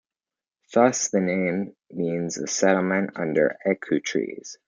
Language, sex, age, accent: English, male, under 19, Canadian English